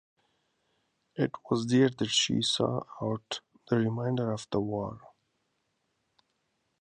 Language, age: English, 30-39